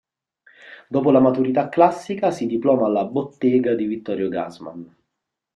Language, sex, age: Italian, male, 30-39